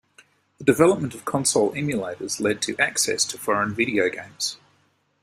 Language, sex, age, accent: English, male, 50-59, Australian English